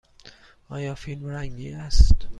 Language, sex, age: Persian, male, 30-39